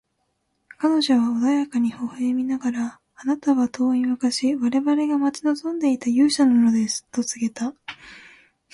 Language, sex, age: Japanese, female, 19-29